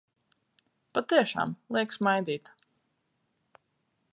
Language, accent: Latvian, bez akcenta